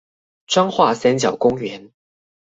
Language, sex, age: Chinese, male, 19-29